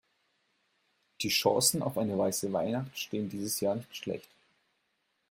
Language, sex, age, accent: German, male, 19-29, Deutschland Deutsch